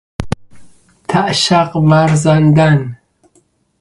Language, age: Persian, 30-39